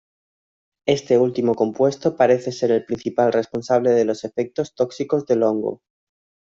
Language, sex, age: Spanish, male, 19-29